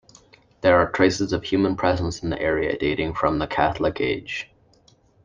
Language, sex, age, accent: English, male, 19-29, Canadian English